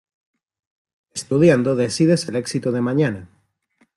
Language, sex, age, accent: Spanish, male, 19-29, Rioplatense: Argentina, Uruguay, este de Bolivia, Paraguay